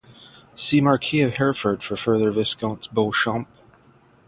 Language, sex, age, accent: English, male, 40-49, United States English; Irish English